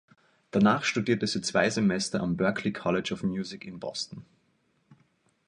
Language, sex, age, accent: German, male, 19-29, Österreichisches Deutsch